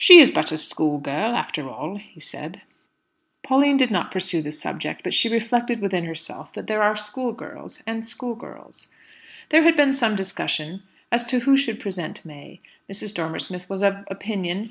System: none